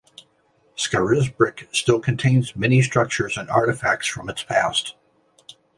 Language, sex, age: English, male, 60-69